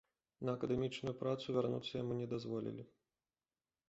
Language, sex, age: Belarusian, male, 30-39